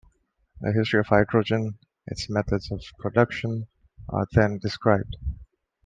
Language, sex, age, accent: English, male, 19-29, India and South Asia (India, Pakistan, Sri Lanka)